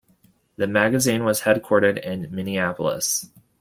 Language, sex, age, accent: English, male, 19-29, United States English